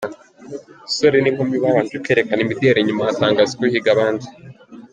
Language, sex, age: Kinyarwanda, male, 19-29